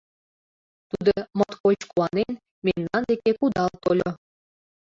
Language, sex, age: Mari, female, 19-29